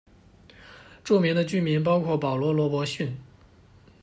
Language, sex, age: Chinese, male, 19-29